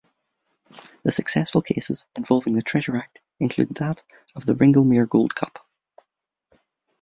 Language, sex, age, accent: English, male, 30-39, Irish English